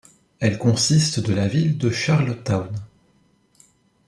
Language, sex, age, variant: French, male, 19-29, Français de métropole